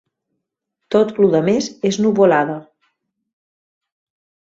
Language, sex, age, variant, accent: Catalan, female, 40-49, Central, Barcelonès